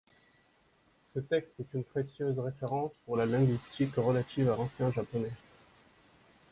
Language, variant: French, Français de métropole